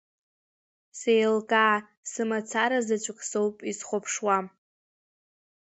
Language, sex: Abkhazian, female